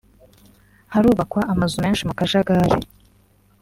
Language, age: Kinyarwanda, 19-29